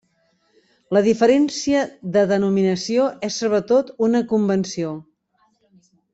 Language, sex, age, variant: Catalan, female, 50-59, Central